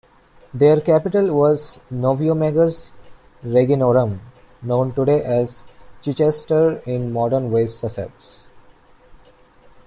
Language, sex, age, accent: English, male, 19-29, India and South Asia (India, Pakistan, Sri Lanka)